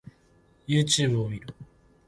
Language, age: Japanese, 19-29